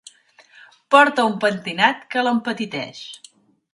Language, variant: Catalan, Central